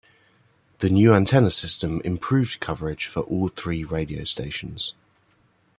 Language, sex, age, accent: English, male, 19-29, England English